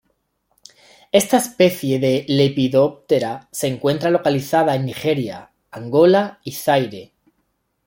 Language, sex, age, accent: Spanish, male, 30-39, España: Sur peninsular (Andalucia, Extremadura, Murcia)